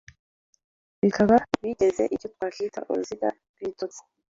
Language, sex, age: Kinyarwanda, female, 30-39